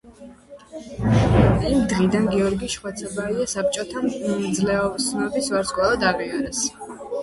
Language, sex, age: Georgian, female, under 19